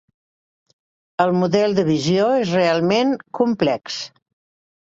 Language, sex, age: Catalan, female, 60-69